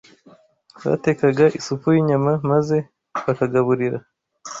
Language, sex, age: Kinyarwanda, male, 19-29